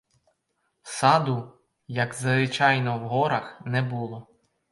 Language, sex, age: Ukrainian, male, 30-39